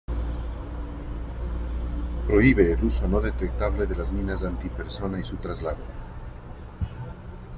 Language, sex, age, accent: Spanish, male, 50-59, Andino-Pacífico: Colombia, Perú, Ecuador, oeste de Bolivia y Venezuela andina